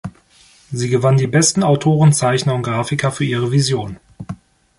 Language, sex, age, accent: German, male, 30-39, Deutschland Deutsch